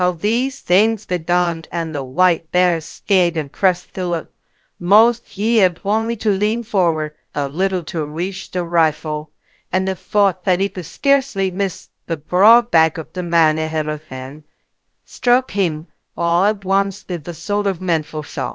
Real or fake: fake